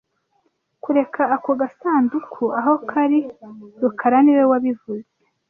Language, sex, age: Kinyarwanda, female, 30-39